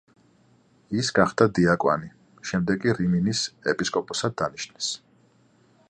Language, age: Georgian, 40-49